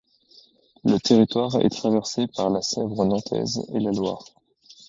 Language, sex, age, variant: French, male, 19-29, Français de métropole